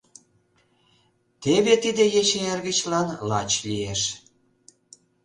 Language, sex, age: Mari, male, 50-59